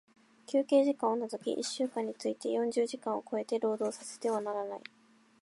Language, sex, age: Japanese, female, 19-29